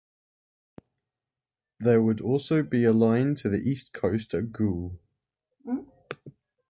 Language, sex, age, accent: English, male, 19-29, England English